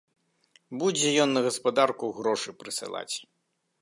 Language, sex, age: Belarusian, male, 40-49